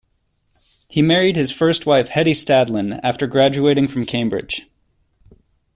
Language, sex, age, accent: English, male, 19-29, United States English